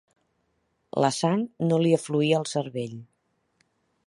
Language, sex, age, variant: Catalan, female, 40-49, Central